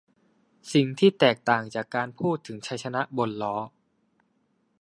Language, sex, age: Thai, male, 19-29